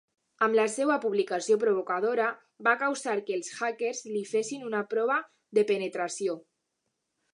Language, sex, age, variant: Catalan, female, under 19, Alacantí